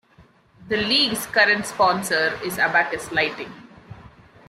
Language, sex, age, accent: English, male, 30-39, India and South Asia (India, Pakistan, Sri Lanka)